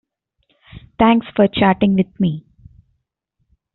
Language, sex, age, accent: English, female, 19-29, India and South Asia (India, Pakistan, Sri Lanka)